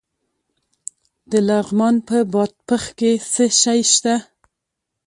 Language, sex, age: Pashto, female, 19-29